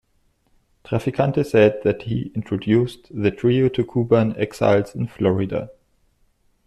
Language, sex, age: English, male, 30-39